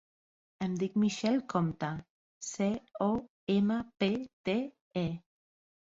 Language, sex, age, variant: Catalan, female, 40-49, Central